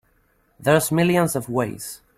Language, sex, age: English, male, 19-29